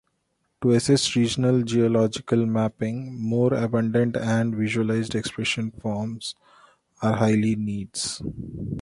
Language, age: English, 30-39